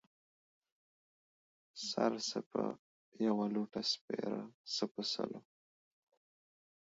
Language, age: Pashto, 30-39